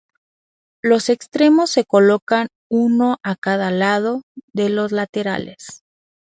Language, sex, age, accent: Spanish, female, 30-39, México